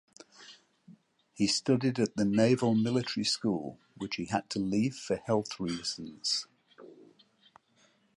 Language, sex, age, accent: English, male, 70-79, England English